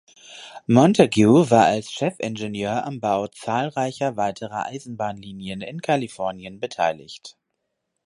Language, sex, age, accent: German, male, 30-39, Deutschland Deutsch